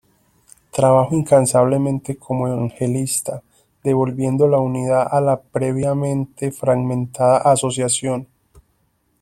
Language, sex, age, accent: Spanish, male, 19-29, Caribe: Cuba, Venezuela, Puerto Rico, República Dominicana, Panamá, Colombia caribeña, México caribeño, Costa del golfo de México